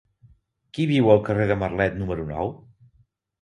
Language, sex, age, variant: Catalan, male, 50-59, Central